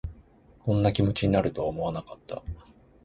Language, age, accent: Japanese, 30-39, 関西